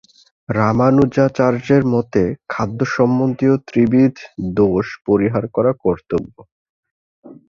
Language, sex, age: Bengali, male, 19-29